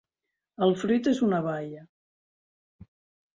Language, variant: Catalan, Central